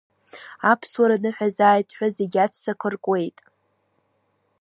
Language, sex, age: Abkhazian, female, under 19